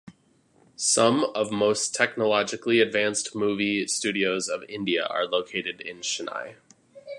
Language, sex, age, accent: English, male, 30-39, United States English